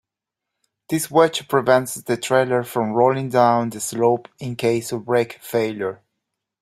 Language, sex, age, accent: English, male, 30-39, Irish English